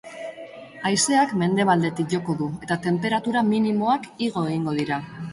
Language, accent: Basque, Mendebalekoa (Araba, Bizkaia, Gipuzkoako mendebaleko herri batzuk)